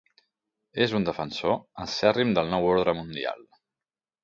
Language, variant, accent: Catalan, Central, central